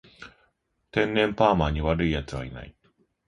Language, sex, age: Japanese, male, 30-39